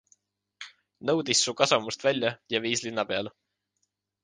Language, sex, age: Estonian, male, 19-29